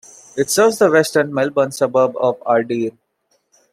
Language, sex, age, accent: English, male, 19-29, India and South Asia (India, Pakistan, Sri Lanka)